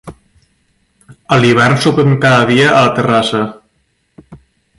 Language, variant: Catalan, Nord-Occidental